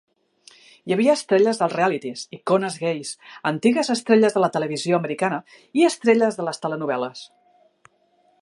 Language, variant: Catalan, Central